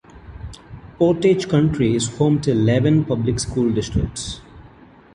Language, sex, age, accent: English, male, 19-29, India and South Asia (India, Pakistan, Sri Lanka)